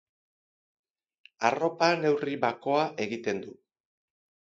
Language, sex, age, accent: Basque, male, 50-59, Erdialdekoa edo Nafarra (Gipuzkoa, Nafarroa)